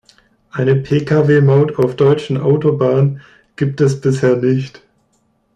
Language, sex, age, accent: German, male, 19-29, Deutschland Deutsch